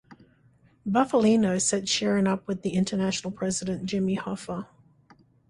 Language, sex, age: English, female, 60-69